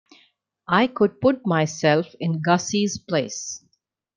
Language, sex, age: English, female, under 19